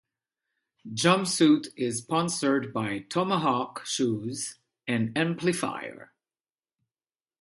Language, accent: English, Canadian English; French